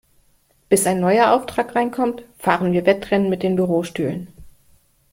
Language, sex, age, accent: German, female, 50-59, Deutschland Deutsch